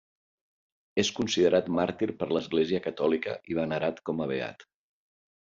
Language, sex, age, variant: Catalan, male, 50-59, Central